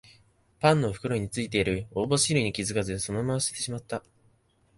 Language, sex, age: Japanese, male, 19-29